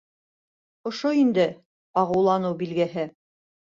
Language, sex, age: Bashkir, female, 30-39